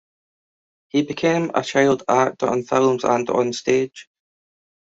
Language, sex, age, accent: English, male, 19-29, Scottish English